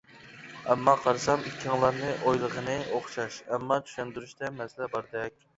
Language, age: Uyghur, 19-29